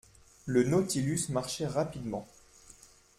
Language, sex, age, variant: French, male, 19-29, Français de métropole